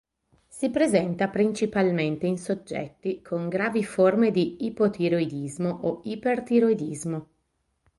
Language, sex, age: Italian, female, 30-39